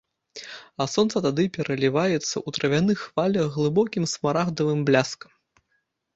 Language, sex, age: Belarusian, male, 30-39